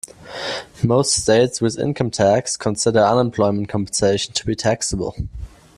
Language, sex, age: English, male, 19-29